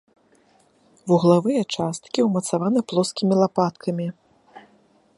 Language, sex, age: Belarusian, female, 30-39